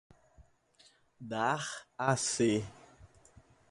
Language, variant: Portuguese, Portuguese (Brasil)